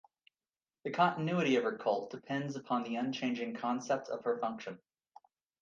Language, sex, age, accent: English, male, 30-39, United States English